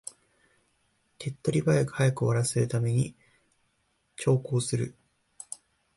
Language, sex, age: Japanese, male, 19-29